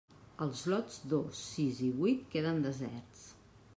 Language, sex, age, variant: Catalan, female, 40-49, Central